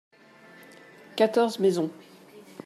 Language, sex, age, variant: French, female, 40-49, Français de métropole